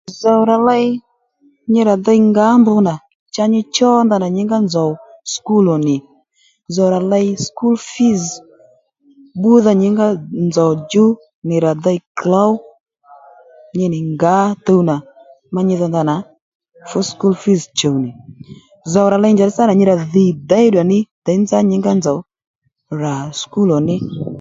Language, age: Lendu, 19-29